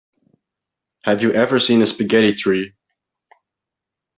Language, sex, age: English, male, under 19